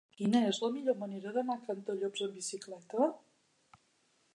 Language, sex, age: Catalan, female, 40-49